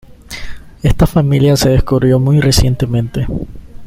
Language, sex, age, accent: Spanish, male, 19-29, Andino-Pacífico: Colombia, Perú, Ecuador, oeste de Bolivia y Venezuela andina